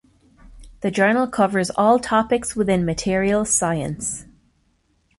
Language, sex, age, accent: English, female, 30-39, Irish English